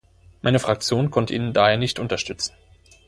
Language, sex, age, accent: German, male, 19-29, Deutschland Deutsch